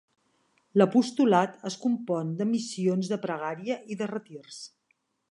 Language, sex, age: Catalan, female, 50-59